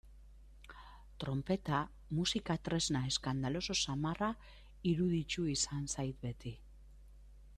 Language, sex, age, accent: Basque, female, 50-59, Mendebalekoa (Araba, Bizkaia, Gipuzkoako mendebaleko herri batzuk)